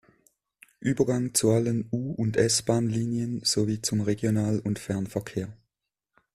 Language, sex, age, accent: German, male, 30-39, Schweizerdeutsch